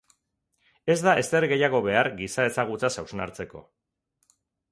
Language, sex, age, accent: Basque, male, 40-49, Mendebalekoa (Araba, Bizkaia, Gipuzkoako mendebaleko herri batzuk)